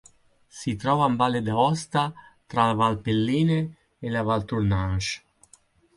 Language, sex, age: Italian, male, 50-59